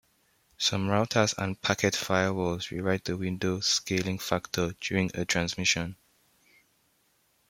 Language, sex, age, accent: English, male, under 19, Southern African (South Africa, Zimbabwe, Namibia)